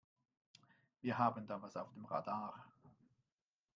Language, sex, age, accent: German, male, 50-59, Schweizerdeutsch